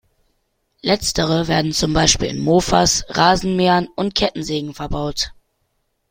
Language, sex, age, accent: German, male, under 19, Deutschland Deutsch